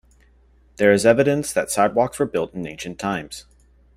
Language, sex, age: English, male, 19-29